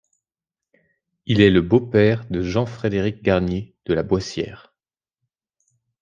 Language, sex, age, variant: French, male, 19-29, Français de métropole